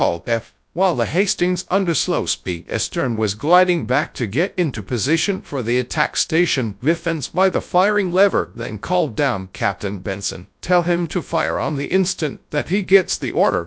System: TTS, GradTTS